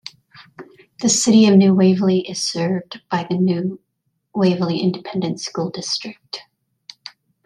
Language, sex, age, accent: English, female, 30-39, United States English